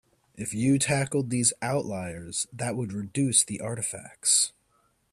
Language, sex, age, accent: English, male, 19-29, United States English